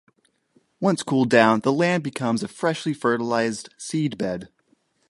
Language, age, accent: English, 19-29, United States English